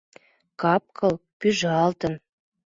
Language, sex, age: Mari, female, under 19